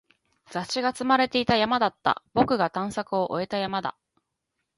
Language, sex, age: Japanese, female, 30-39